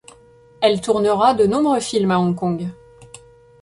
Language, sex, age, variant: French, female, 30-39, Français de métropole